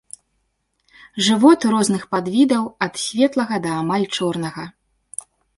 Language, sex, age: Belarusian, female, 19-29